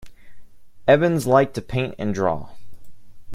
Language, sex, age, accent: English, male, 19-29, United States English